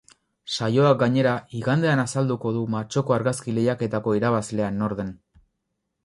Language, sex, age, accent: Basque, male, 19-29, Mendebalekoa (Araba, Bizkaia, Gipuzkoako mendebaleko herri batzuk)